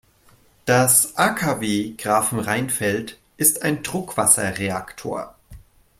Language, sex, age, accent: German, male, 30-39, Deutschland Deutsch